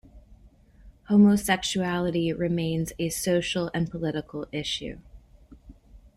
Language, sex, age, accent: English, male, 30-39, United States English